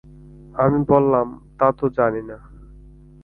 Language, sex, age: Bengali, male, 19-29